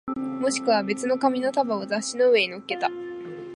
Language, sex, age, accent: Japanese, female, 19-29, 標準語